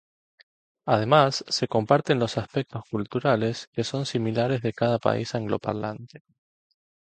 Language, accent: Spanish, Rioplatense: Argentina, Uruguay, este de Bolivia, Paraguay